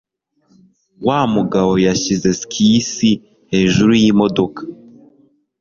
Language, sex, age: Kinyarwanda, male, 19-29